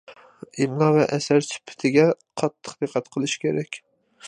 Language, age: Uyghur, 19-29